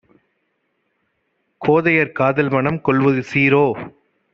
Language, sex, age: Tamil, male, 30-39